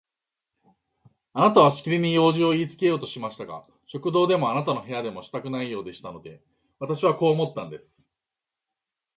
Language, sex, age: Japanese, male, 40-49